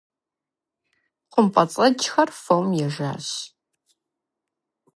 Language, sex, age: Kabardian, female, 40-49